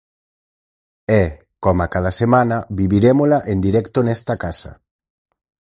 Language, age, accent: Galician, 30-39, Oriental (común en zona oriental)